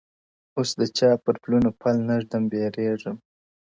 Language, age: Pashto, 19-29